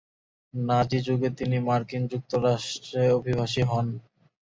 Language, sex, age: Bengali, male, 19-29